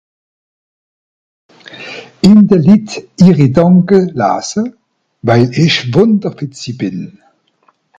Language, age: Swiss German, 60-69